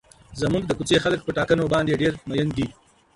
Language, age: Pashto, 40-49